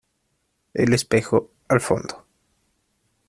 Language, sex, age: Spanish, male, 19-29